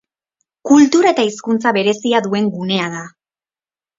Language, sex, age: Basque, female, 19-29